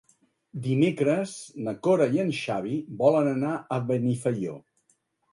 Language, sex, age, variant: Catalan, male, 60-69, Central